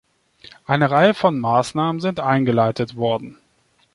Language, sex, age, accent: German, male, 30-39, Deutschland Deutsch